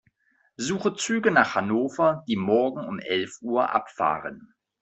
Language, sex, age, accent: German, male, 40-49, Deutschland Deutsch